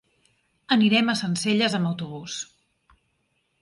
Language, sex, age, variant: Catalan, female, 40-49, Central